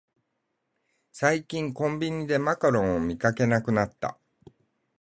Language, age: Japanese, 40-49